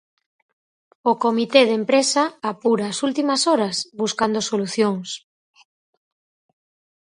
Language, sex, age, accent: Galician, female, 40-49, Normativo (estándar)